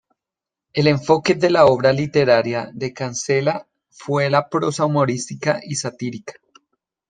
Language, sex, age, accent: Spanish, male, 30-39, Andino-Pacífico: Colombia, Perú, Ecuador, oeste de Bolivia y Venezuela andina